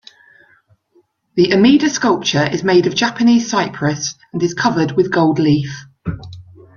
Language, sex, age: English, female, 40-49